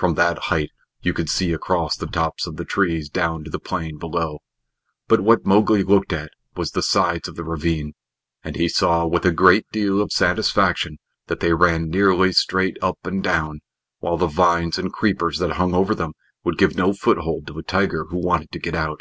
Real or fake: real